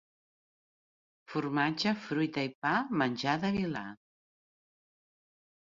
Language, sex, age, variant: Catalan, female, 60-69, Central